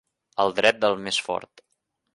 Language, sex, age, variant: Catalan, male, 19-29, Central